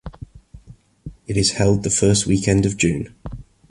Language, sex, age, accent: English, male, 30-39, England English